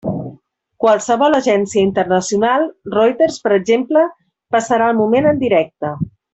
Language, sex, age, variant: Catalan, female, 40-49, Central